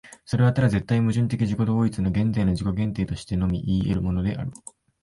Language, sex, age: Japanese, male, 19-29